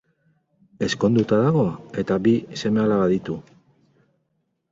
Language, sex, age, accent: Basque, male, 50-59, Mendebalekoa (Araba, Bizkaia, Gipuzkoako mendebaleko herri batzuk)